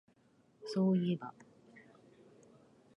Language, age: Japanese, 50-59